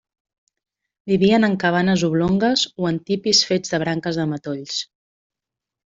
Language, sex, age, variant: Catalan, female, 40-49, Central